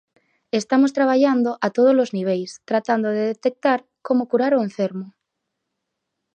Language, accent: Galician, Oriental (común en zona oriental); Normativo (estándar)